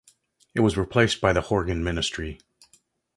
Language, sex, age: English, male, 60-69